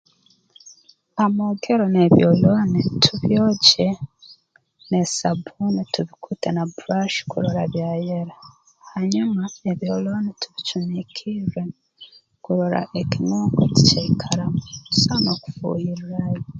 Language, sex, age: Tooro, female, 40-49